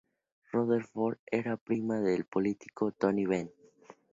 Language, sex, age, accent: Spanish, male, under 19, México